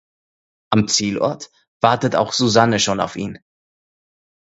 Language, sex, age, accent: German, male, 30-39, Österreichisches Deutsch